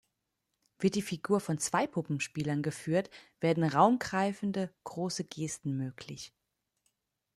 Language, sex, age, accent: German, female, 30-39, Deutschland Deutsch